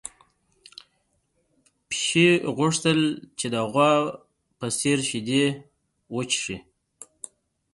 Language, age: Pashto, 30-39